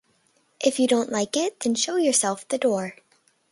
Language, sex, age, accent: English, female, under 19, United States English